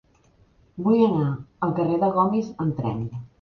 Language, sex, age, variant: Catalan, female, 50-59, Central